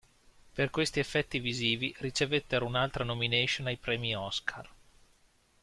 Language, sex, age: Italian, male, 30-39